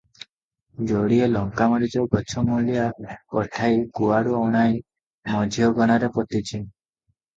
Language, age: Odia, 19-29